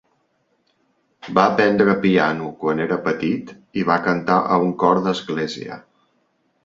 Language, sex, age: Catalan, male, 40-49